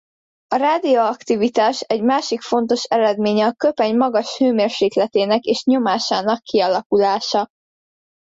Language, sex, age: Hungarian, female, under 19